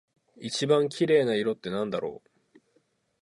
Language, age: Japanese, 30-39